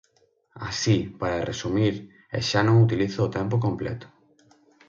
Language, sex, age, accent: Galician, male, 19-29, Central (gheada); Oriental (común en zona oriental); Normativo (estándar)